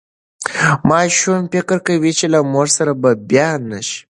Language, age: Pashto, under 19